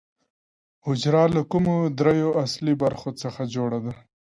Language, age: Pashto, 19-29